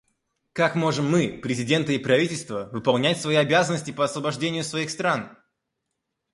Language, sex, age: Russian, male, under 19